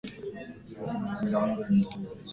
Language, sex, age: Tswana, female, 19-29